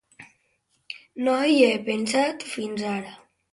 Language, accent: Catalan, valencià